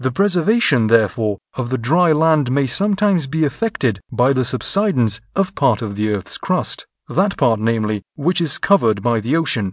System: none